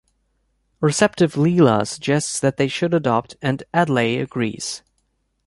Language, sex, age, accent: English, male, 30-39, United States English